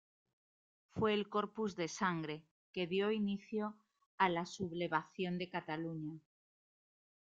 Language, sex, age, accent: Spanish, female, 30-39, España: Norte peninsular (Asturias, Castilla y León, Cantabria, País Vasco, Navarra, Aragón, La Rioja, Guadalajara, Cuenca)